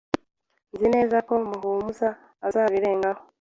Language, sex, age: Kinyarwanda, female, 30-39